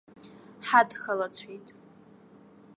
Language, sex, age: Abkhazian, female, 19-29